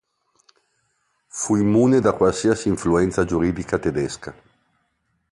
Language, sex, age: Italian, male, 50-59